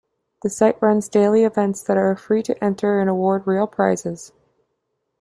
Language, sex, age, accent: English, female, 19-29, United States English